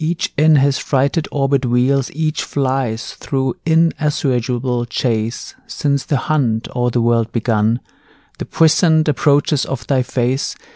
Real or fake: real